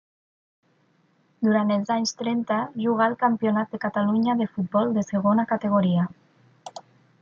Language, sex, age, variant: Catalan, female, 30-39, Nord-Occidental